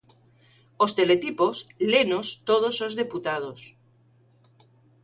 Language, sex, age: Galician, female, 50-59